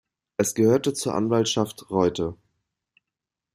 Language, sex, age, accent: German, male, under 19, Deutschland Deutsch